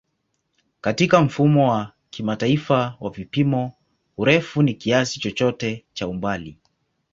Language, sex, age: Swahili, male, 19-29